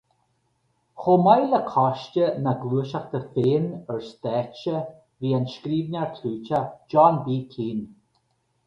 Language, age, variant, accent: Irish, 50-59, Gaeilge Uladh, Cainteoir dúchais, Gaeltacht